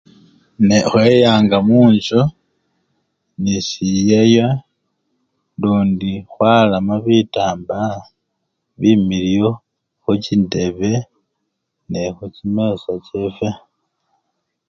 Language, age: Luyia, 40-49